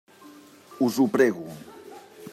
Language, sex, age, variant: Catalan, male, 60-69, Central